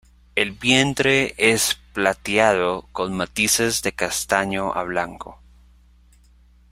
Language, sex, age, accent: Spanish, male, 19-29, Andino-Pacífico: Colombia, Perú, Ecuador, oeste de Bolivia y Venezuela andina